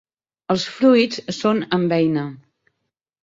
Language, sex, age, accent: Catalan, female, 50-59, balear; central